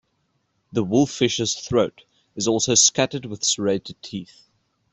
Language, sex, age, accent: English, male, 19-29, Southern African (South Africa, Zimbabwe, Namibia)